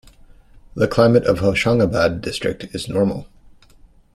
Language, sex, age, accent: English, male, 40-49, United States English